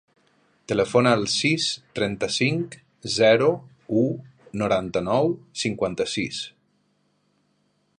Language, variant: Catalan, Nord-Occidental